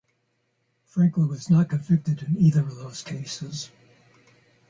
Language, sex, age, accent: English, male, 70-79, United States English